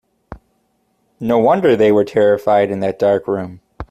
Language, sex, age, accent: English, male, 30-39, United States English